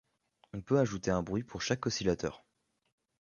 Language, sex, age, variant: French, male, 19-29, Français de métropole